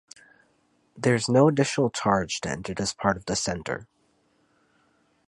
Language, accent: English, United States English